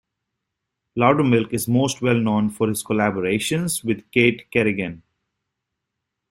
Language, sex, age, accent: English, male, 19-29, United States English